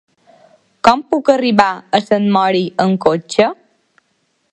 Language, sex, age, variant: Catalan, female, under 19, Balear